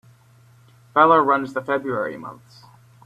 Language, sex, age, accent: English, male, 19-29, United States English